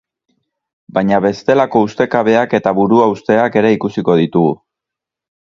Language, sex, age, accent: Basque, male, 40-49, Mendebalekoa (Araba, Bizkaia, Gipuzkoako mendebaleko herri batzuk)